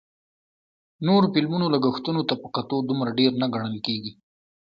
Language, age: Pashto, 19-29